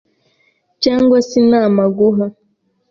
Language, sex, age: Kinyarwanda, female, 19-29